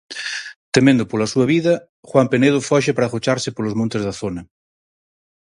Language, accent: Galician, Normativo (estándar)